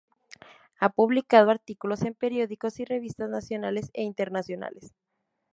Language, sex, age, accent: Spanish, female, 19-29, México